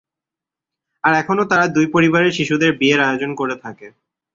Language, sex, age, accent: Bengali, male, 19-29, Bangladeshi